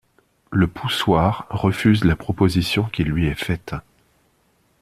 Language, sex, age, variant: French, male, 30-39, Français de métropole